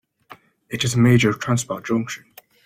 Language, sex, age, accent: English, male, under 19, England English